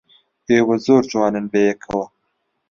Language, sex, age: Central Kurdish, male, under 19